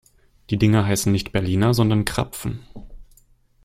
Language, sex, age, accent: German, male, 19-29, Deutschland Deutsch